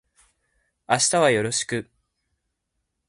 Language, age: Japanese, 19-29